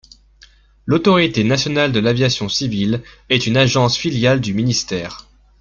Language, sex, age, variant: French, male, 19-29, Français de métropole